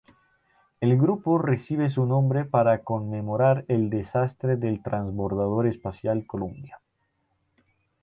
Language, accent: Spanish, Andino-Pacífico: Colombia, Perú, Ecuador, oeste de Bolivia y Venezuela andina